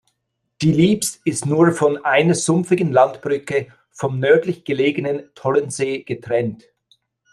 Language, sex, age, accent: German, male, 50-59, Schweizerdeutsch